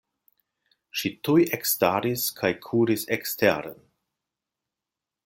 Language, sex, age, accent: Esperanto, male, 50-59, Internacia